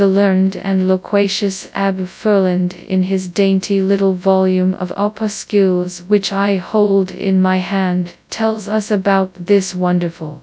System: TTS, FastPitch